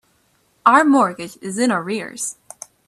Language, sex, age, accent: English, female, 19-29, United States English